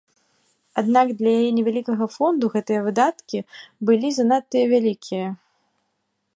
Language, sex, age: Belarusian, female, 19-29